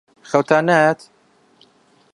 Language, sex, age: Central Kurdish, male, 19-29